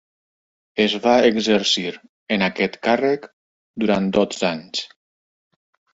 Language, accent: Catalan, valencià